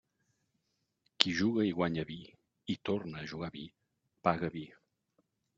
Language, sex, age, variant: Catalan, male, 50-59, Central